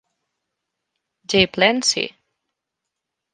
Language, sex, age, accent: Spanish, female, 19-29, España: Centro-Sur peninsular (Madrid, Toledo, Castilla-La Mancha)